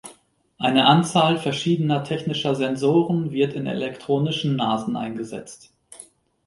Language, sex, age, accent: German, male, 30-39, Deutschland Deutsch